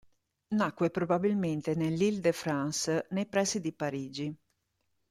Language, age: Italian, 50-59